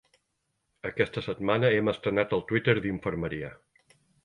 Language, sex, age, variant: Catalan, male, 50-59, Central